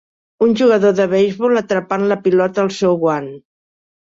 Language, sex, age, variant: Catalan, female, 60-69, Central